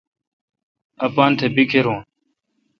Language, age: Kalkoti, 19-29